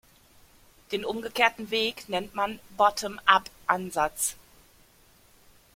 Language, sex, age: German, female, 40-49